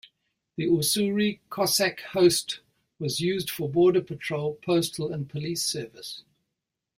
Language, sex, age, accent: English, male, 70-79, New Zealand English